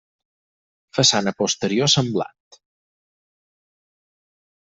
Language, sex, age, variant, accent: Catalan, male, 30-39, Balear, mallorquí